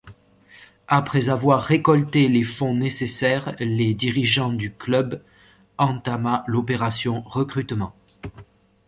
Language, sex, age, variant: French, male, 30-39, Français de métropole